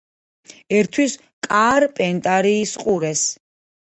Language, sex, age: Georgian, female, 40-49